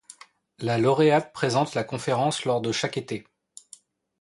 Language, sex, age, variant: French, male, 30-39, Français de métropole